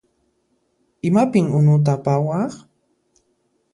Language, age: Puno Quechua, 19-29